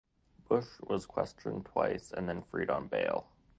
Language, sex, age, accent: English, male, 19-29, United States English